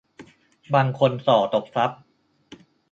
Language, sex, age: Thai, male, 30-39